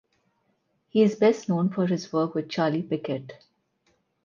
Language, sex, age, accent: English, female, 40-49, India and South Asia (India, Pakistan, Sri Lanka)